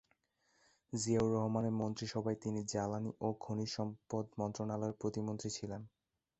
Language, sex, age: Bengali, male, 19-29